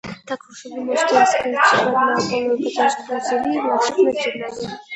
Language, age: Russian, under 19